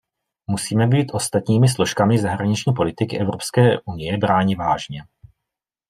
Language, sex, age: Czech, male, 30-39